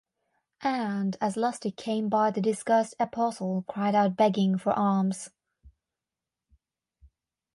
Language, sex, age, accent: English, female, 19-29, England English; Canadian English